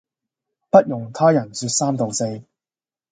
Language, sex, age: Cantonese, male, under 19